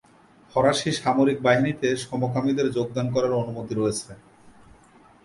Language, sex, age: Bengali, male, 30-39